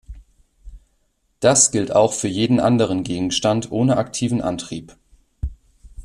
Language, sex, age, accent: German, male, 19-29, Deutschland Deutsch